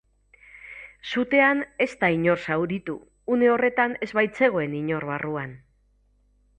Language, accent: Basque, Mendebalekoa (Araba, Bizkaia, Gipuzkoako mendebaleko herri batzuk)